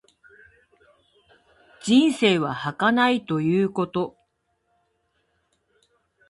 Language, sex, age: Japanese, female, 50-59